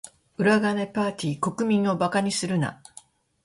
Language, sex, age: Japanese, female, 70-79